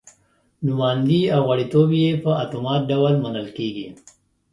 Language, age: Pashto, 30-39